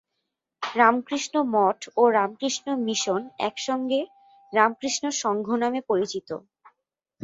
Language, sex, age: Bengali, female, 19-29